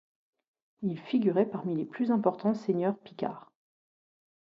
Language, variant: French, Français de métropole